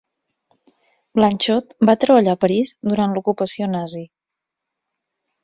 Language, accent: Catalan, Garrotxi